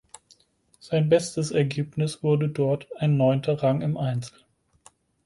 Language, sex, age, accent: German, male, 30-39, Deutschland Deutsch